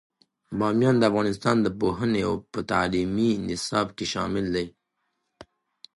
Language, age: Pashto, 19-29